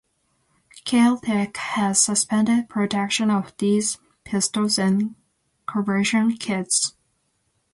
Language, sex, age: English, female, 19-29